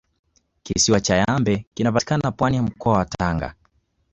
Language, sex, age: Swahili, male, 19-29